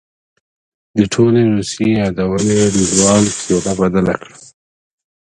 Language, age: Pashto, 19-29